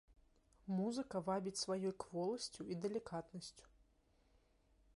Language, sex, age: Belarusian, female, 19-29